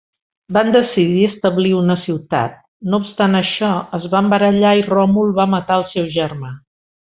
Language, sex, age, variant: Catalan, female, 60-69, Central